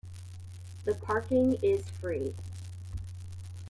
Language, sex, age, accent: English, female, 30-39, United States English